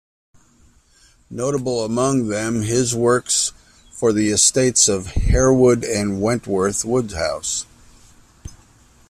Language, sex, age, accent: English, male, 50-59, United States English